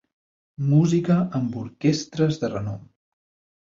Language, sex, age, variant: Catalan, male, 19-29, Central